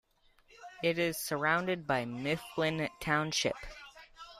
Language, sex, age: English, male, under 19